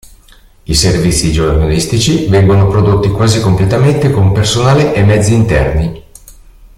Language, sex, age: Italian, male, 50-59